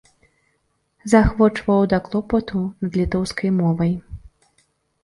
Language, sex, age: Belarusian, female, 30-39